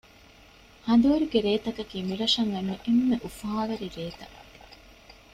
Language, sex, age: Divehi, female, 19-29